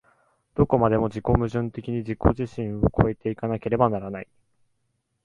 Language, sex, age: Japanese, male, 19-29